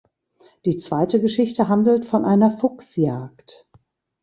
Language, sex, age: German, female, 60-69